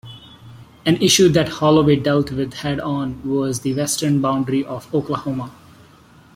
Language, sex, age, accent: English, male, 30-39, India and South Asia (India, Pakistan, Sri Lanka)